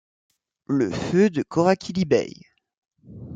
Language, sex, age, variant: French, male, 19-29, Français de métropole